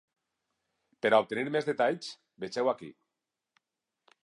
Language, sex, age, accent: Catalan, male, 40-49, valencià